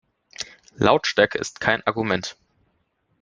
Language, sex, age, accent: German, male, under 19, Deutschland Deutsch